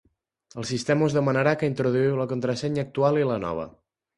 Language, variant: Catalan, Central